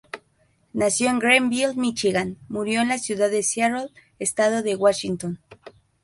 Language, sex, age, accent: Spanish, female, 19-29, México